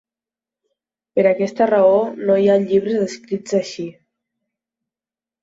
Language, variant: Catalan, Central